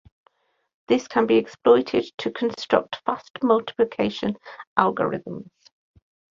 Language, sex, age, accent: English, female, 50-59, England English